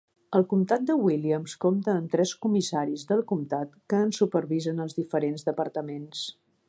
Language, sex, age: Catalan, female, 50-59